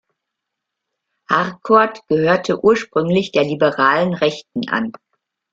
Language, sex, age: German, female, 60-69